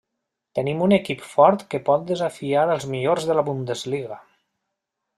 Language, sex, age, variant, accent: Catalan, male, 30-39, Valencià meridional, valencià